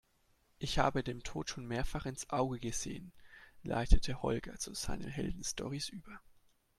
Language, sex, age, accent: German, male, 19-29, Deutschland Deutsch